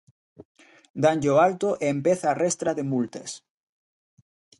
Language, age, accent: Galician, 19-29, Normativo (estándar)